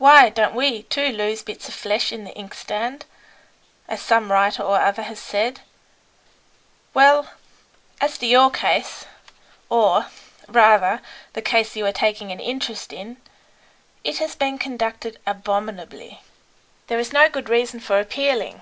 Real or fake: real